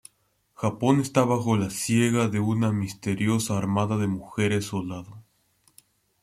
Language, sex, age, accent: Spanish, male, under 19, Andino-Pacífico: Colombia, Perú, Ecuador, oeste de Bolivia y Venezuela andina